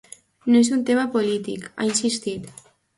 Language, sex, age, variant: Catalan, female, under 19, Alacantí